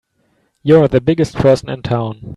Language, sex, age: English, male, 19-29